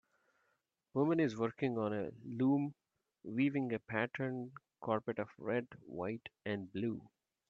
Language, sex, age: English, male, 40-49